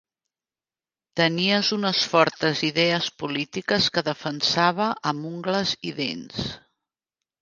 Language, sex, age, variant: Catalan, female, 50-59, Central